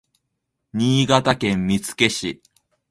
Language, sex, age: Japanese, male, 19-29